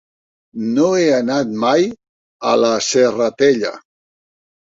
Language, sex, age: Catalan, male, 50-59